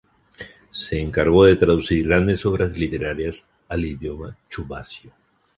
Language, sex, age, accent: Spanish, male, 50-59, Andino-Pacífico: Colombia, Perú, Ecuador, oeste de Bolivia y Venezuela andina